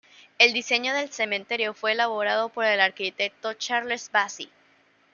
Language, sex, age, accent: Spanish, female, 19-29, Caribe: Cuba, Venezuela, Puerto Rico, República Dominicana, Panamá, Colombia caribeña, México caribeño, Costa del golfo de México